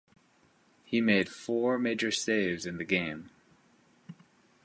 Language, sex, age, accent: English, male, 30-39, United States English